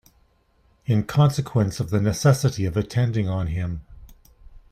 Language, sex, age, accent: English, male, 50-59, Canadian English